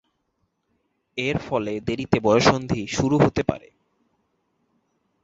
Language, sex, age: Bengali, male, 19-29